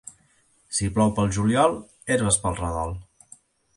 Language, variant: Catalan, Central